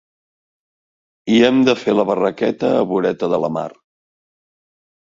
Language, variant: Catalan, Central